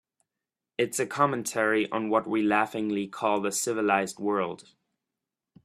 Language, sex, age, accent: English, male, 19-29, United States English